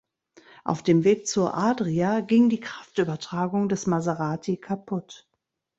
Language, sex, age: German, female, 60-69